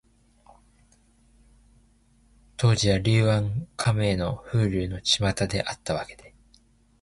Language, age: Japanese, 19-29